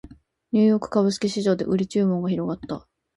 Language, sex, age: Japanese, female, 19-29